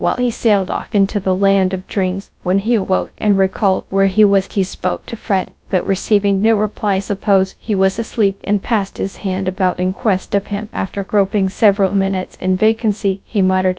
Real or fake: fake